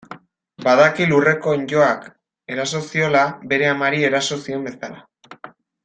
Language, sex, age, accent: Basque, male, under 19, Erdialdekoa edo Nafarra (Gipuzkoa, Nafarroa)